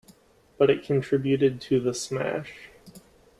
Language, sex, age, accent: English, male, 19-29, United States English